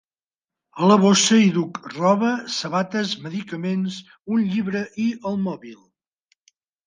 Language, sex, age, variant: Catalan, male, 50-59, Central